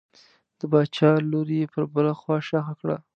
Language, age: Pashto, 19-29